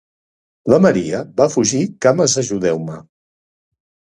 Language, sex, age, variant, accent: Catalan, male, 60-69, Central, Català central